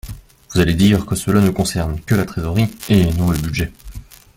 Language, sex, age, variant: French, male, 19-29, Français de métropole